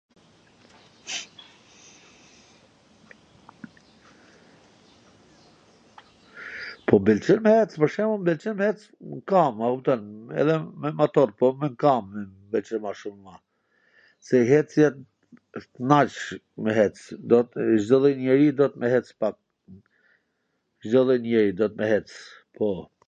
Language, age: Gheg Albanian, 40-49